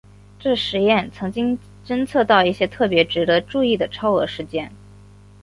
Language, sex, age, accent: Chinese, female, 19-29, 出生地：广东省